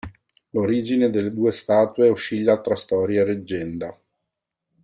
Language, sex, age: Italian, male, 30-39